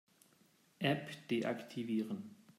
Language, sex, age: German, male, 40-49